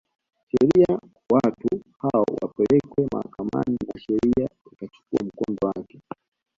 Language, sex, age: Swahili, male, 19-29